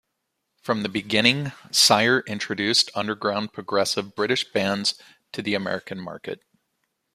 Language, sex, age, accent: English, male, 40-49, United States English